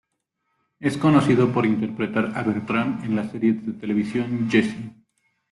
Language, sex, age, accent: Spanish, male, 30-39, México